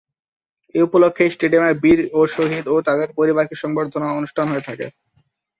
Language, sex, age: Bengali, male, 19-29